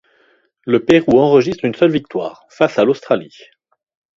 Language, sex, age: French, male, 50-59